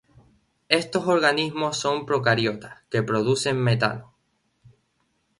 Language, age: Spanish, 19-29